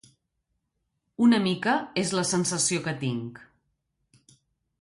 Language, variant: Catalan, Central